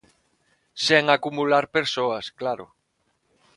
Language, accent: Galician, Normativo (estándar); Neofalante